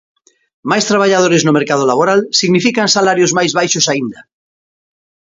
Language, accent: Galician, Normativo (estándar)